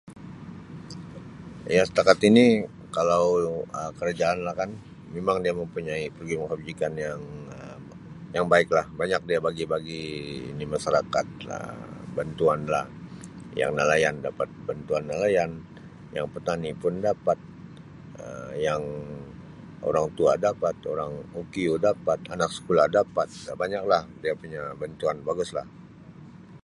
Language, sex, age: Sabah Malay, male, 50-59